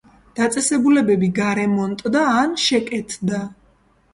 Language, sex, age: Georgian, female, 30-39